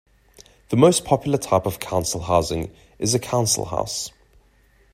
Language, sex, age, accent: English, male, 30-39, Southern African (South Africa, Zimbabwe, Namibia)